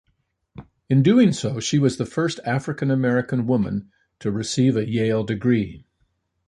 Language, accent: English, Canadian English